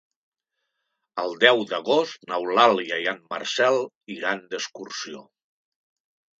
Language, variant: Catalan, Nord-Occidental